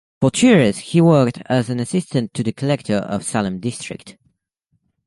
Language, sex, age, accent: English, male, under 19, United States English